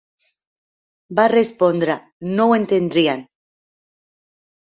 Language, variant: Catalan, Central